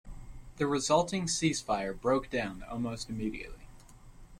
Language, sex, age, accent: English, male, 19-29, United States English